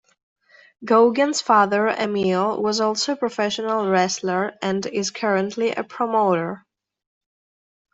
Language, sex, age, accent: English, female, 19-29, United States English